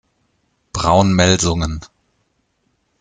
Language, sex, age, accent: German, male, 40-49, Deutschland Deutsch